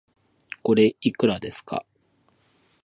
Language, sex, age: Japanese, male, 30-39